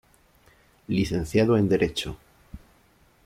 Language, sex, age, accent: Spanish, male, 30-39, España: Sur peninsular (Andalucia, Extremadura, Murcia)